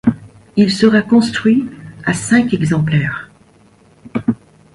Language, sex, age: French, female, 60-69